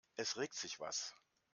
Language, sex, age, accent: German, male, 60-69, Deutschland Deutsch